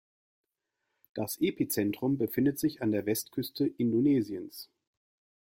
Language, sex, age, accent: German, male, 40-49, Deutschland Deutsch